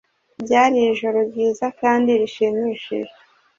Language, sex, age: Kinyarwanda, female, 30-39